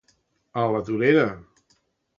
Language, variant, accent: Catalan, Central, central